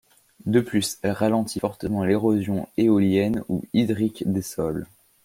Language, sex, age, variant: French, male, under 19, Français de métropole